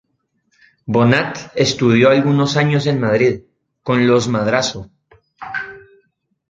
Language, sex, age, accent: Spanish, male, 19-29, América central